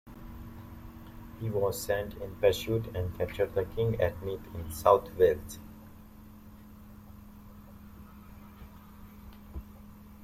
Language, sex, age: English, male, 19-29